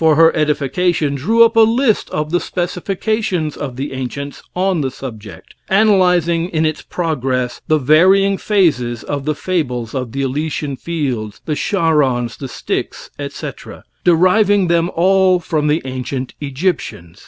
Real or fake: real